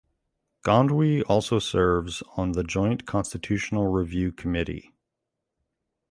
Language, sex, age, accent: English, male, 40-49, United States English